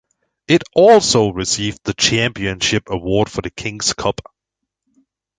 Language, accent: English, England English